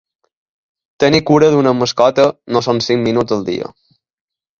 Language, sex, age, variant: Catalan, male, 19-29, Balear